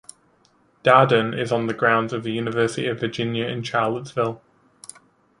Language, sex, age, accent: English, male, 19-29, England English